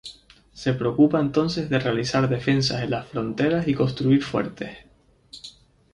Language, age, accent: Spanish, 19-29, España: Islas Canarias